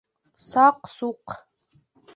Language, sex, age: Bashkir, female, under 19